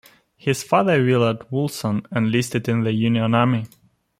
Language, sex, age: English, male, 19-29